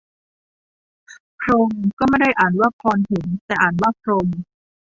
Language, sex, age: Thai, female, 19-29